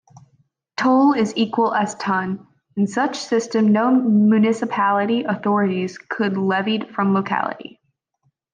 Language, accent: English, United States English